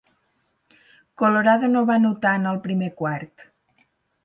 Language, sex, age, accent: Catalan, female, 30-39, gironí